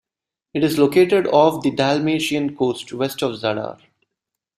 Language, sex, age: English, male, 19-29